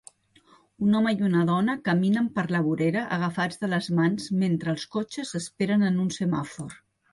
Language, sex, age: Catalan, female, 60-69